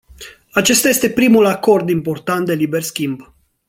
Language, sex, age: Romanian, male, 30-39